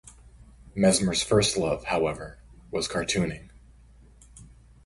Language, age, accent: English, 30-39, United States English